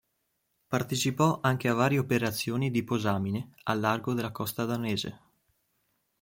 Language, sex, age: Italian, male, 19-29